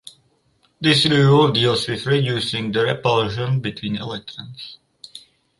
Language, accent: English, United States English; England English